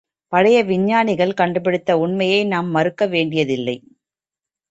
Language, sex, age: Tamil, female, 30-39